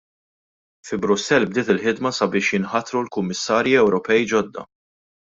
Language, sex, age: Maltese, male, 19-29